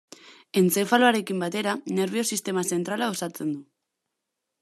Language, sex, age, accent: Basque, female, 19-29, Mendebalekoa (Araba, Bizkaia, Gipuzkoako mendebaleko herri batzuk)